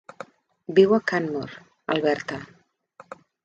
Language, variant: Catalan, Central